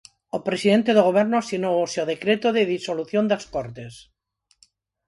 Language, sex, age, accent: Galician, female, 50-59, Neofalante